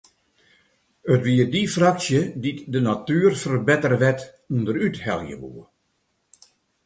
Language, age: Western Frisian, 70-79